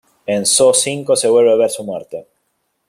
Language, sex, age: Spanish, male, 40-49